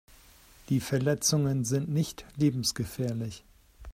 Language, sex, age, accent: German, male, 50-59, Deutschland Deutsch